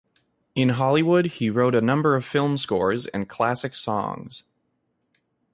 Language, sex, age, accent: English, male, 19-29, United States English